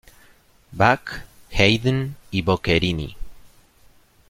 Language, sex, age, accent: Spanish, male, 30-39, Rioplatense: Argentina, Uruguay, este de Bolivia, Paraguay